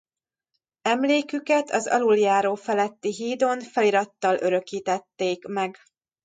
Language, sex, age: Hungarian, female, 30-39